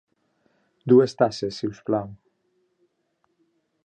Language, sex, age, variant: Catalan, male, 19-29, Nord-Occidental